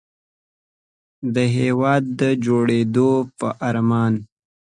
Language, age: Pashto, 19-29